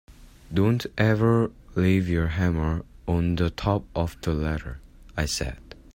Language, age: English, under 19